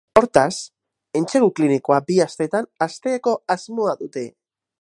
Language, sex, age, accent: Basque, male, 19-29, Mendebalekoa (Araba, Bizkaia, Gipuzkoako mendebaleko herri batzuk)